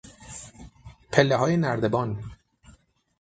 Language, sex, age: Persian, male, 30-39